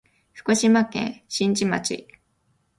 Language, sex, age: Japanese, female, 19-29